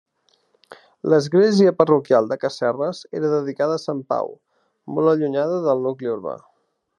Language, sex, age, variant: Catalan, male, 30-39, Central